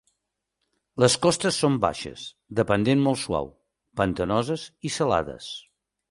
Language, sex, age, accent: Catalan, male, 50-59, Girona